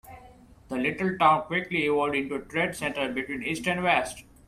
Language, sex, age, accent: English, male, 40-49, India and South Asia (India, Pakistan, Sri Lanka)